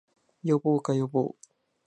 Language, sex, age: Japanese, female, 90+